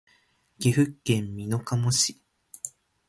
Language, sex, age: Japanese, male, 19-29